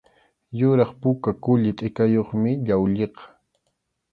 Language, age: Arequipa-La Unión Quechua, 19-29